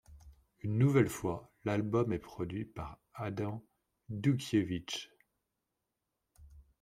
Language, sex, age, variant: French, male, 40-49, Français de métropole